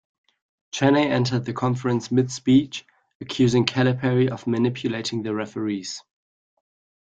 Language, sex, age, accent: English, male, 19-29, England English